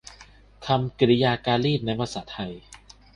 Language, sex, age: Thai, male, 19-29